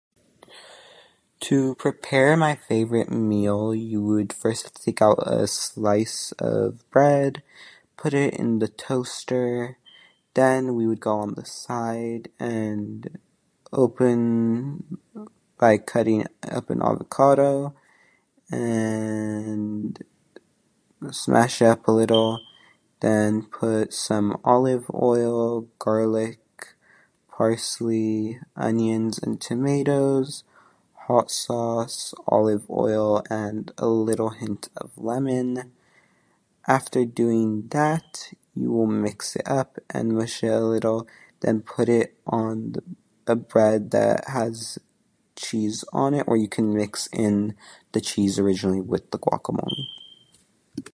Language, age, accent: English, under 19, United States English